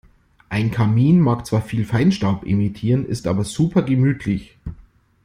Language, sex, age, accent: German, male, 40-49, Deutschland Deutsch